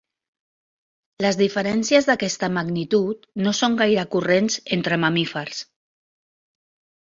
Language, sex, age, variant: Catalan, female, 50-59, Central